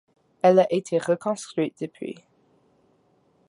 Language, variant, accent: French, Français d'Amérique du Nord, Français du Canada